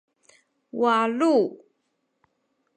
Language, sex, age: Sakizaya, female, 50-59